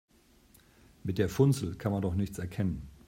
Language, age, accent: German, 50-59, Deutschland Deutsch